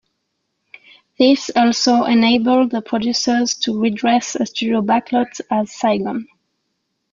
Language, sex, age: English, female, 19-29